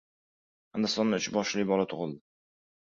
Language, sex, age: Uzbek, male, 19-29